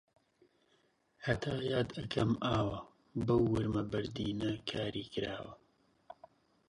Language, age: Central Kurdish, 30-39